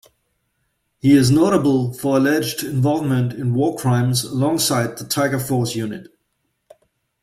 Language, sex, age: English, male, 40-49